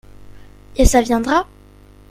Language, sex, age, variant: French, female, under 19, Français de métropole